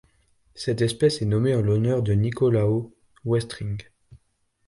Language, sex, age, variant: French, male, 19-29, Français de métropole